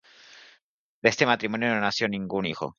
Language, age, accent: Spanish, 19-29, España: Centro-Sur peninsular (Madrid, Toledo, Castilla-La Mancha); España: Islas Canarias